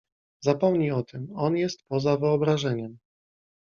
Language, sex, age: Polish, male, 30-39